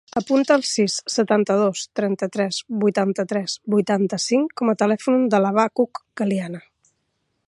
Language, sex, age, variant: Catalan, female, 50-59, Central